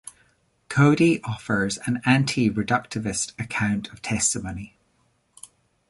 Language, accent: English, New Zealand English